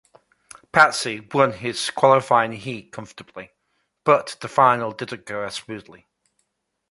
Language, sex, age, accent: English, male, 50-59, England English